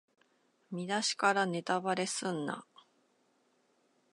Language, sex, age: Japanese, female, 40-49